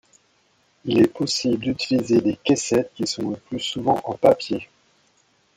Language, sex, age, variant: French, male, 40-49, Français de métropole